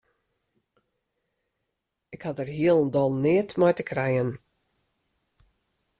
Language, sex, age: Western Frisian, female, 60-69